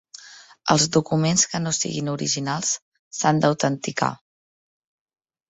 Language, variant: Catalan, Central